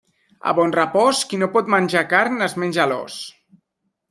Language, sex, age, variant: Catalan, male, 30-39, Central